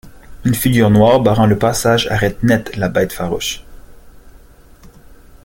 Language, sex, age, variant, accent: French, male, 19-29, Français d'Amérique du Nord, Français du Canada